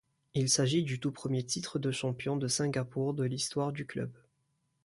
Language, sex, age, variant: French, male, 19-29, Français du nord de l'Afrique